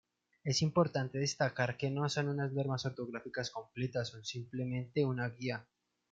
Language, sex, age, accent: Spanish, male, 19-29, Andino-Pacífico: Colombia, Perú, Ecuador, oeste de Bolivia y Venezuela andina